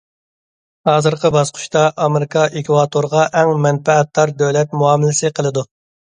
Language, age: Uyghur, 30-39